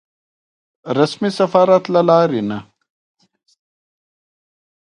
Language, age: Pashto, 30-39